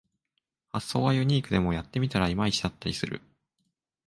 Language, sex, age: Japanese, male, 19-29